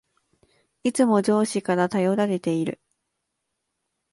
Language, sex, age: Japanese, female, 19-29